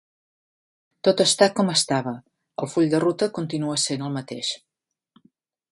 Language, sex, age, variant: Catalan, female, 50-59, Central